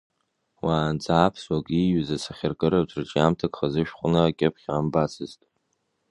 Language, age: Abkhazian, under 19